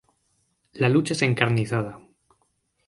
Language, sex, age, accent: Spanish, male, 30-39, España: Norte peninsular (Asturias, Castilla y León, Cantabria, País Vasco, Navarra, Aragón, La Rioja, Guadalajara, Cuenca)